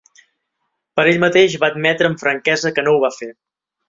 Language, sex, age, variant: Catalan, male, 30-39, Central